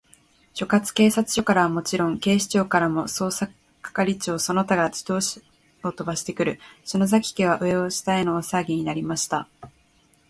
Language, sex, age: Japanese, female, 19-29